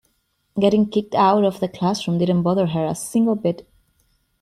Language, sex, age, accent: English, female, 30-39, United States English